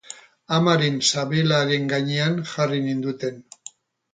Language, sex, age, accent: Basque, male, 60-69, Erdialdekoa edo Nafarra (Gipuzkoa, Nafarroa)